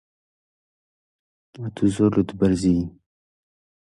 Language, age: Central Kurdish, 19-29